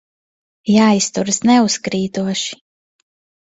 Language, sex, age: Latvian, female, 30-39